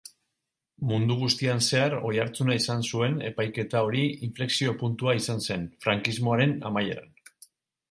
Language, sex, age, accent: Basque, male, 40-49, Mendebalekoa (Araba, Bizkaia, Gipuzkoako mendebaleko herri batzuk)